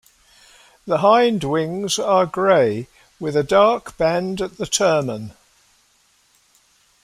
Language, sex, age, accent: English, male, 70-79, England English